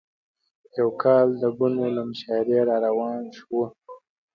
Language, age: Pashto, 30-39